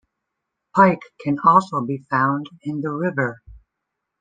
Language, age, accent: English, 30-39, United States English